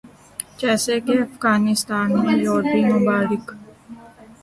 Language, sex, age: Urdu, female, 19-29